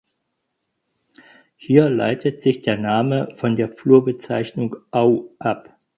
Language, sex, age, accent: German, male, 50-59, Deutschland Deutsch